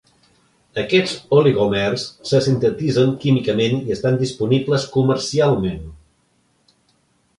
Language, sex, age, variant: Catalan, male, 60-69, Central